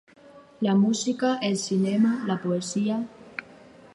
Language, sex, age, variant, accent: Catalan, female, under 19, Alacantí, valencià